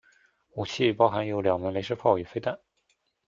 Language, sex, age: Chinese, male, 19-29